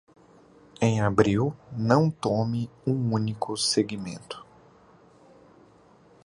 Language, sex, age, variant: Portuguese, male, 30-39, Portuguese (Brasil)